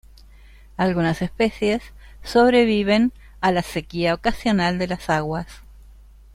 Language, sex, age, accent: Spanish, female, 60-69, Rioplatense: Argentina, Uruguay, este de Bolivia, Paraguay